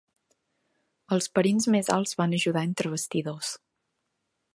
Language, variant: Catalan, Central